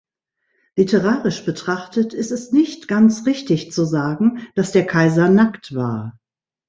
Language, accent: German, Deutschland Deutsch